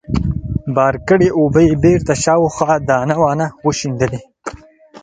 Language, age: Pashto, under 19